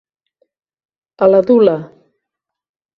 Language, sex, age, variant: Catalan, female, 60-69, Central